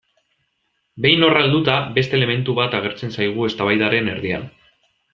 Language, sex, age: Basque, male, 19-29